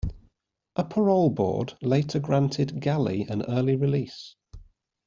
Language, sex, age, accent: English, male, 30-39, England English